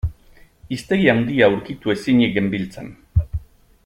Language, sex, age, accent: Basque, male, 50-59, Mendebalekoa (Araba, Bizkaia, Gipuzkoako mendebaleko herri batzuk)